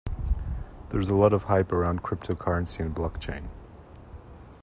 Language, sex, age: English, male, 30-39